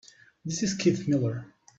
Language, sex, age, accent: English, male, 19-29, United States English